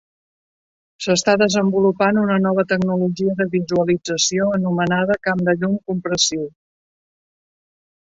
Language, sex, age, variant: Catalan, female, 50-59, Central